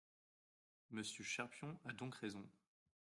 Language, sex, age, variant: French, male, 19-29, Français de métropole